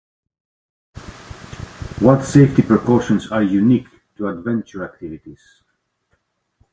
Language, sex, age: English, male, 50-59